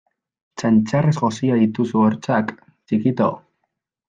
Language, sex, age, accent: Basque, male, 19-29, Mendebalekoa (Araba, Bizkaia, Gipuzkoako mendebaleko herri batzuk)